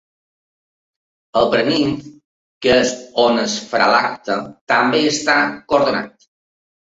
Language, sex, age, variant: Catalan, male, 50-59, Balear